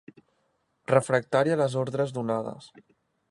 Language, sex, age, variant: Catalan, male, 19-29, Central